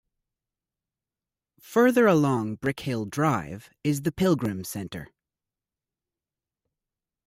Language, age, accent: English, 30-39, United States English